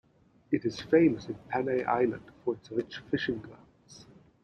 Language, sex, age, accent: English, male, 40-49, Southern African (South Africa, Zimbabwe, Namibia)